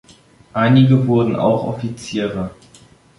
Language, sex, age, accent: German, male, under 19, Deutschland Deutsch